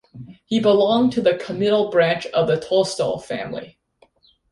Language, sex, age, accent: English, female, 19-29, Canadian English